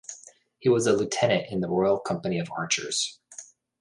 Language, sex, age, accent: English, male, 30-39, United States English